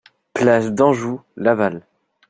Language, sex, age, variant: French, male, 30-39, Français de métropole